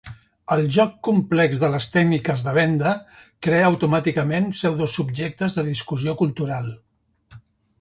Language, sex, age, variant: Catalan, male, 60-69, Central